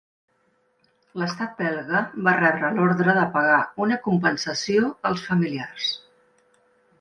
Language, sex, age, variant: Catalan, female, 50-59, Central